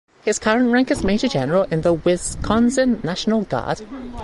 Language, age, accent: English, 19-29, England English